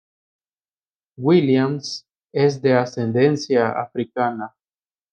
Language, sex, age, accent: Spanish, male, 19-29, América central